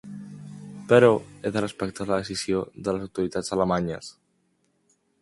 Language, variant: Catalan, Central